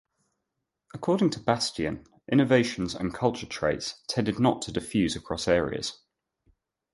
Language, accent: English, England English